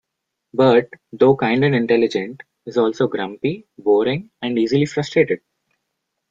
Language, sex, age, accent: English, male, 19-29, India and South Asia (India, Pakistan, Sri Lanka)